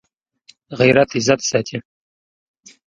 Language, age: Pashto, 30-39